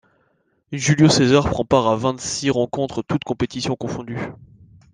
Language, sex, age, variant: French, male, 19-29, Français de métropole